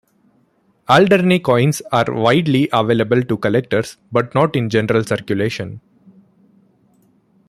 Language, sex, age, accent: English, male, 30-39, India and South Asia (India, Pakistan, Sri Lanka)